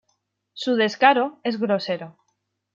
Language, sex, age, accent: Spanish, female, 19-29, España: Centro-Sur peninsular (Madrid, Toledo, Castilla-La Mancha)